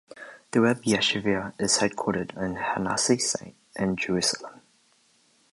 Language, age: English, 19-29